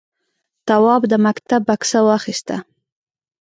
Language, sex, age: Pashto, female, 30-39